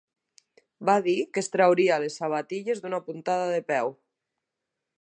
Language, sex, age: Catalan, female, 30-39